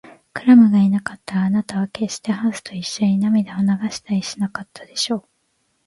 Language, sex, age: Japanese, female, 19-29